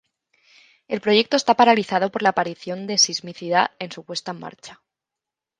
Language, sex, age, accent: Spanish, female, 19-29, España: Centro-Sur peninsular (Madrid, Toledo, Castilla-La Mancha)